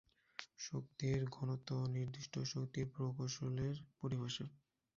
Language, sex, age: Bengali, male, 19-29